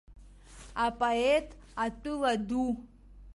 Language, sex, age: Abkhazian, female, under 19